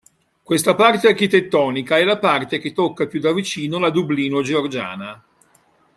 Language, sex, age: Italian, male, 60-69